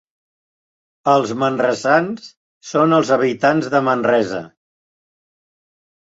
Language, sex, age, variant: Catalan, male, 70-79, Central